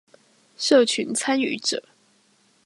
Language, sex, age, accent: Chinese, female, 19-29, 出生地：臺北市